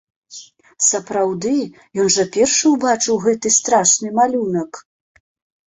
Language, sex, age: Belarusian, female, 50-59